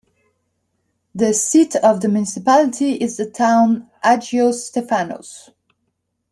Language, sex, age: English, male, 19-29